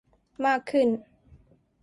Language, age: Thai, 19-29